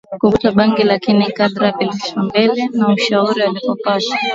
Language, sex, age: Swahili, female, 19-29